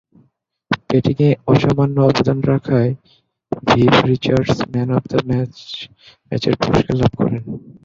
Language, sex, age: Bengali, male, 19-29